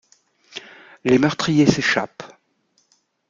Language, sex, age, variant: French, female, 50-59, Français de métropole